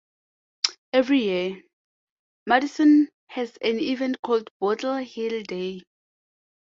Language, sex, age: English, female, 19-29